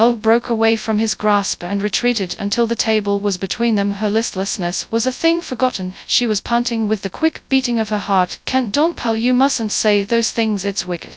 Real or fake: fake